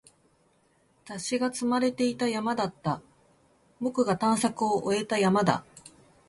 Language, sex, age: Japanese, female, 30-39